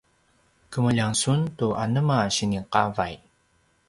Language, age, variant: Paiwan, 30-39, pinayuanan a kinaikacedasan (東排灣語)